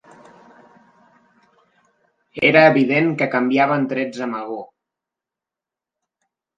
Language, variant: Catalan, Central